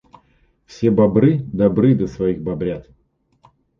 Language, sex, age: Russian, male, 30-39